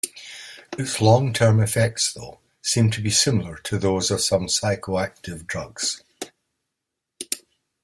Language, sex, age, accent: English, male, 70-79, Scottish English